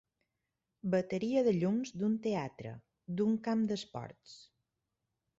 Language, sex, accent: Catalan, female, mallorquí